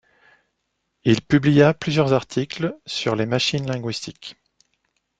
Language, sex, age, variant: French, male, 40-49, Français de métropole